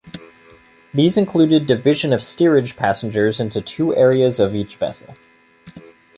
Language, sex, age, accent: English, male, 19-29, United States English